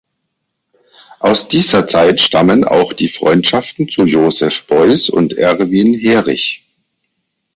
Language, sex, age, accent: German, male, 50-59, Deutschland Deutsch